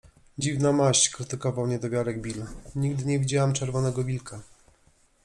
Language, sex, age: Polish, male, 40-49